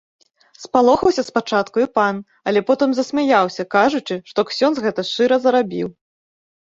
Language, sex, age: Belarusian, female, 30-39